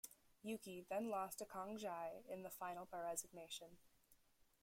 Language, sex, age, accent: English, female, under 19, United States English